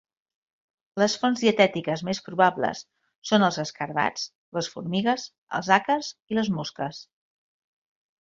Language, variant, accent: Catalan, Central, central